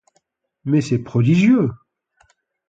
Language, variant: French, Français de métropole